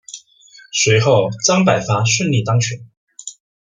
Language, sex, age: Chinese, male, 19-29